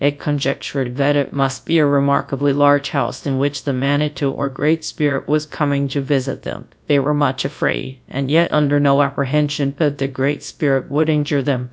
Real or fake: fake